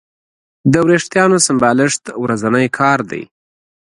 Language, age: Pashto, 30-39